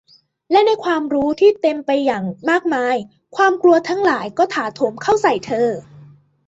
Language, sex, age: Thai, female, under 19